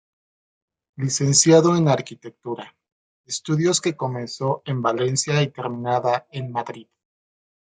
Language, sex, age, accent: Spanish, male, 40-49, México